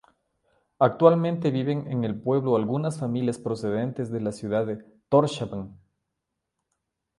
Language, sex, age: Spanish, male, 40-49